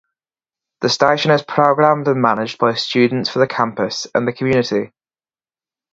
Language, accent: English, England English